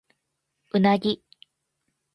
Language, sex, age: Japanese, female, 19-29